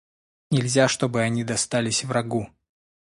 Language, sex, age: Russian, male, 30-39